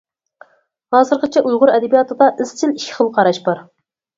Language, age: Uyghur, 30-39